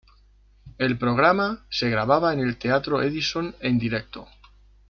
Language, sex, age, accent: Spanish, male, 40-49, España: Centro-Sur peninsular (Madrid, Toledo, Castilla-La Mancha)